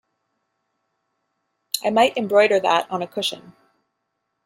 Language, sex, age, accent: English, female, 30-39, United States English